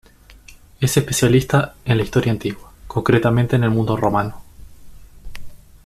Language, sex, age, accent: Spanish, male, 19-29, Rioplatense: Argentina, Uruguay, este de Bolivia, Paraguay